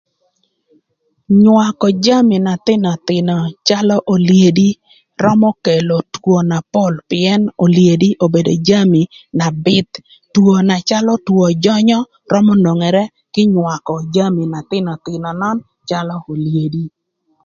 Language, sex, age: Thur, female, 50-59